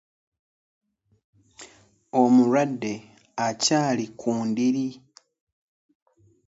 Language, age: Ganda, 19-29